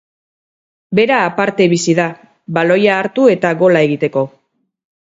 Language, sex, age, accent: Basque, female, 40-49, Mendebalekoa (Araba, Bizkaia, Gipuzkoako mendebaleko herri batzuk)